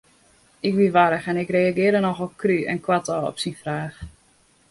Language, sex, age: Western Frisian, female, 19-29